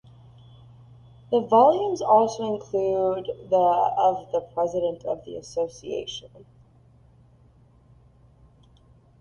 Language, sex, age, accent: English, female, 19-29, United States English